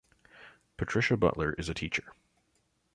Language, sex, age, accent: English, male, 30-39, United States English